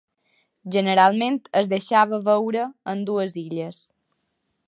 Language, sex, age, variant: Catalan, female, under 19, Balear